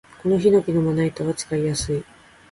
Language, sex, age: Japanese, female, 19-29